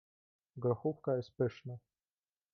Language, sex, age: Polish, male, 19-29